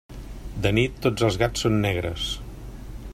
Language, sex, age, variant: Catalan, male, 50-59, Central